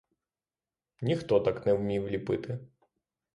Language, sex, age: Ukrainian, male, 30-39